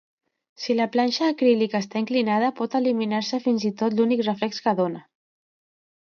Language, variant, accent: Catalan, Central, central